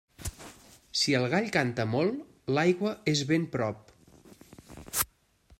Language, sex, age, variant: Catalan, male, 50-59, Central